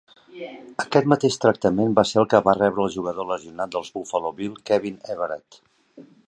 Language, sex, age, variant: Catalan, male, 50-59, Central